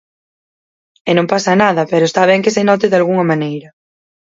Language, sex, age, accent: Galician, female, 19-29, Oriental (común en zona oriental); Normativo (estándar)